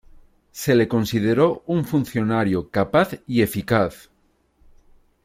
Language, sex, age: Spanish, male, 40-49